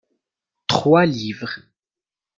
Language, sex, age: French, male, 19-29